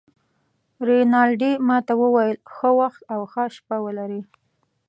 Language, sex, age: Pashto, female, 30-39